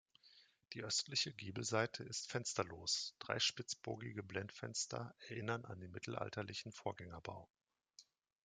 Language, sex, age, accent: German, male, 30-39, Deutschland Deutsch